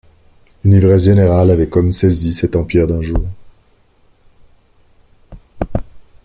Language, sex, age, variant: French, male, 30-39, Français de métropole